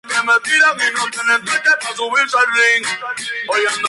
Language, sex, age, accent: Spanish, male, 19-29, México